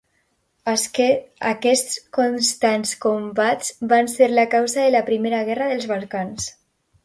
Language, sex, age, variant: Catalan, female, under 19, Alacantí